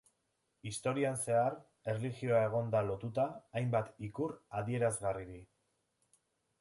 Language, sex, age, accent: Basque, male, 19-29, Erdialdekoa edo Nafarra (Gipuzkoa, Nafarroa)